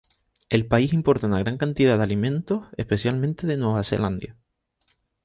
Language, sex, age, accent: Spanish, male, 19-29, España: Islas Canarias